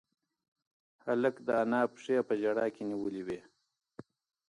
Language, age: Pashto, 40-49